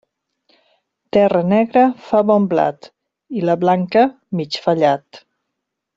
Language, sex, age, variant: Catalan, female, 50-59, Central